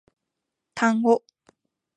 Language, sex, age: Japanese, female, 19-29